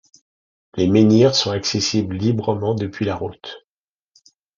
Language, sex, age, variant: French, male, 50-59, Français de métropole